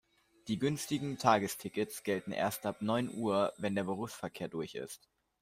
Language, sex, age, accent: German, male, under 19, Deutschland Deutsch